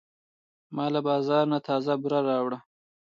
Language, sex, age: Pashto, male, 30-39